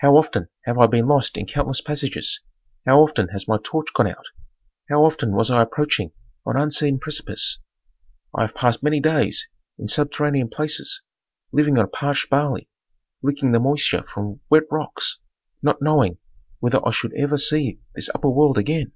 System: none